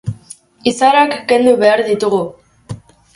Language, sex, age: Basque, female, under 19